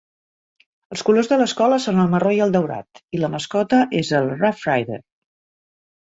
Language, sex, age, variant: Catalan, female, 60-69, Central